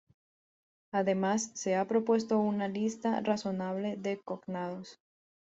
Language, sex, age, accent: Spanish, female, 19-29, Andino-Pacífico: Colombia, Perú, Ecuador, oeste de Bolivia y Venezuela andina